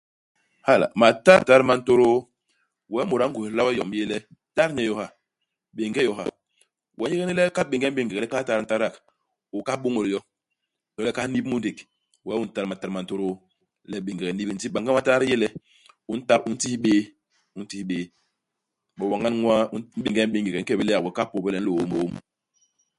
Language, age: Basaa, 40-49